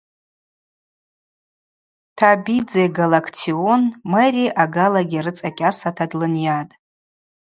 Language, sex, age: Abaza, female, 40-49